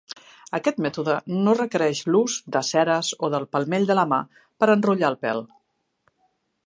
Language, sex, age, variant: Catalan, female, 50-59, Central